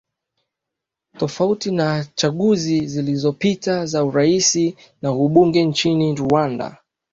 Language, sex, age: Swahili, male, 19-29